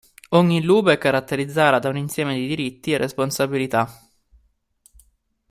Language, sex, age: Italian, male, 19-29